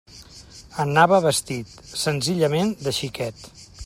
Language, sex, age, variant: Catalan, male, 50-59, Central